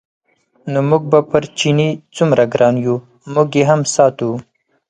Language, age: Pashto, 19-29